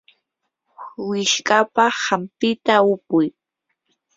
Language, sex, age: Yanahuanca Pasco Quechua, female, 19-29